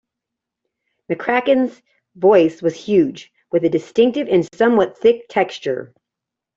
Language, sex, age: English, female, 40-49